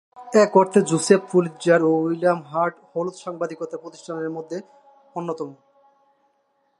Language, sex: Bengali, male